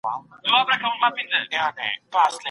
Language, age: Pashto, 30-39